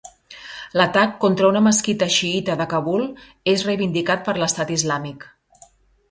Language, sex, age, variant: Catalan, female, 40-49, Central